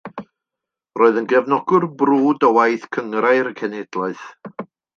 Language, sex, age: Welsh, male, 60-69